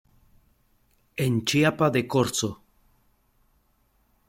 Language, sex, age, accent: Spanish, male, 30-39, México